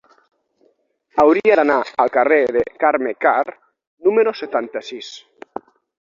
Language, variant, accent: Catalan, Nord-Occidental, nord-occidental; Lleida